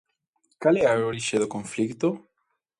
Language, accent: Galician, Normativo (estándar)